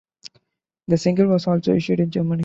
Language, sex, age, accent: English, male, 19-29, India and South Asia (India, Pakistan, Sri Lanka)